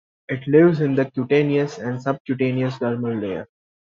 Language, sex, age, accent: English, male, 19-29, India and South Asia (India, Pakistan, Sri Lanka)